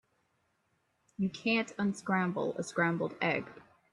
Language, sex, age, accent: English, male, under 19, Canadian English